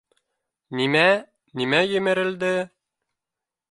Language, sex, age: Bashkir, male, 19-29